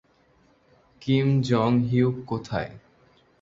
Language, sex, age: Bengali, male, 19-29